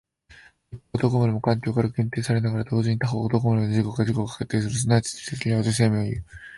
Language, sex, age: Japanese, male, 19-29